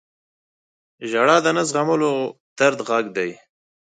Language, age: Pashto, 30-39